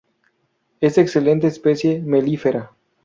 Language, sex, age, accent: Spanish, male, 19-29, México